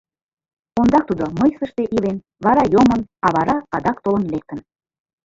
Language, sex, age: Mari, female, 40-49